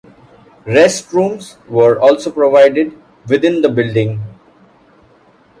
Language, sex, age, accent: English, male, 30-39, India and South Asia (India, Pakistan, Sri Lanka)